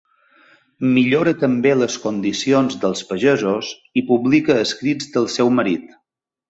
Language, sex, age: Catalan, male, 40-49